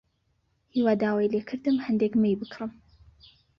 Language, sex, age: Central Kurdish, female, 19-29